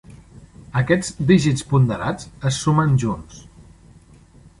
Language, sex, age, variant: Catalan, male, 50-59, Central